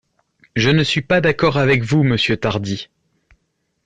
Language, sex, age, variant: French, male, 30-39, Français de métropole